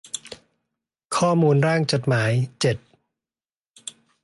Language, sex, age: Thai, male, 40-49